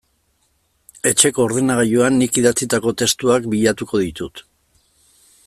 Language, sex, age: Basque, male, 50-59